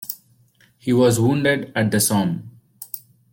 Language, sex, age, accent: English, male, 19-29, India and South Asia (India, Pakistan, Sri Lanka)